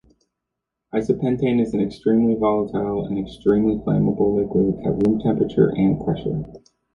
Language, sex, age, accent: English, male, 30-39, United States English